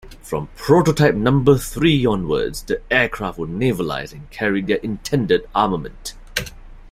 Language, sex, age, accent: English, male, 30-39, Singaporean English